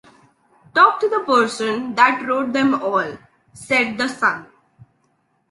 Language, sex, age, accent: English, female, 19-29, India and South Asia (India, Pakistan, Sri Lanka)